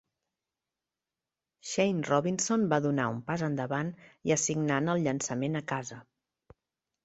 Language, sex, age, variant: Catalan, female, 40-49, Central